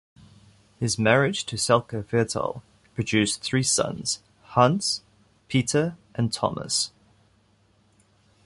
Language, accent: English, Southern African (South Africa, Zimbabwe, Namibia)